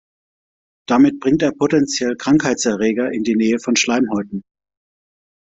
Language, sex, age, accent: German, male, 40-49, Deutschland Deutsch